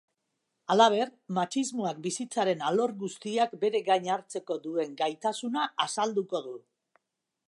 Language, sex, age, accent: Basque, female, 60-69, Mendebalekoa (Araba, Bizkaia, Gipuzkoako mendebaleko herri batzuk)